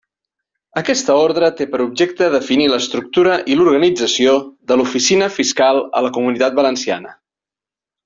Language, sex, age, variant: Catalan, male, 40-49, Central